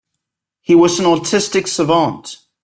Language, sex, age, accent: English, male, 19-29, England English